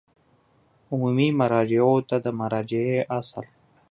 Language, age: Pashto, 19-29